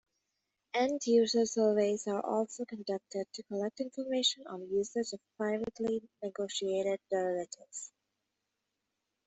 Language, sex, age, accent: English, female, 19-29, United States English